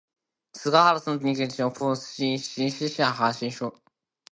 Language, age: Cantonese, 19-29